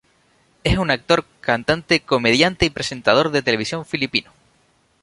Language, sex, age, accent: Spanish, male, 19-29, España: Islas Canarias